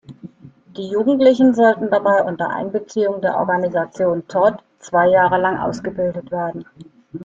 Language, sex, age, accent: German, female, 50-59, Deutschland Deutsch